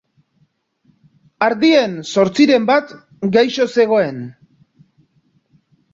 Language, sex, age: Basque, male, 40-49